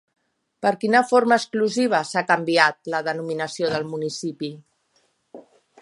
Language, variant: Catalan, Central